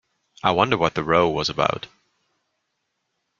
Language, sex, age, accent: English, male, 30-39, England English